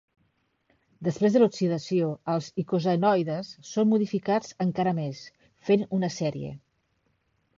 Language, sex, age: Catalan, female, 50-59